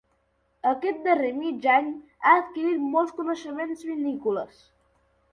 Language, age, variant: Catalan, under 19, Central